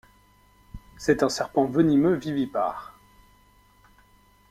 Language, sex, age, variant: French, male, 40-49, Français de métropole